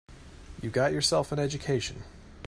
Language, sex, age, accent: English, male, 19-29, United States English